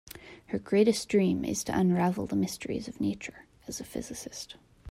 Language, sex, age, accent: English, female, 30-39, United States English